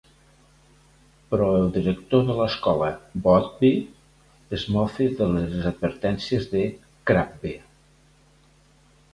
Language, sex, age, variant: Catalan, male, 60-69, Nord-Occidental